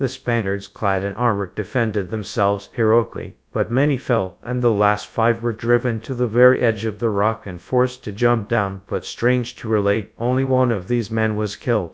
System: TTS, GradTTS